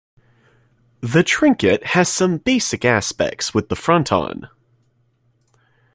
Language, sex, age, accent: English, male, under 19, United States English